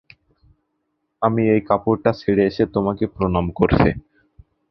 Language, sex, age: Bengali, male, 19-29